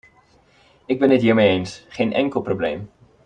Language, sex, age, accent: Dutch, male, 19-29, Nederlands Nederlands